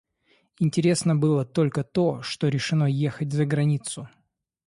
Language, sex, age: Russian, male, 30-39